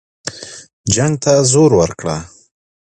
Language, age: Pashto, 30-39